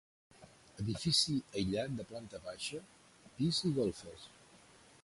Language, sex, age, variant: Catalan, male, 60-69, Central